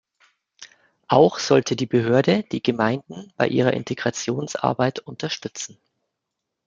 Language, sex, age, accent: German, male, 30-39, Deutschland Deutsch